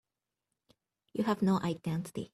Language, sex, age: English, female, 19-29